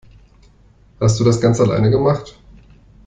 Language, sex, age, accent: German, male, 30-39, Deutschland Deutsch